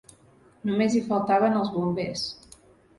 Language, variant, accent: Catalan, Central, central